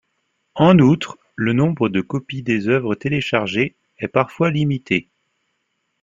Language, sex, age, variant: French, male, 30-39, Français de métropole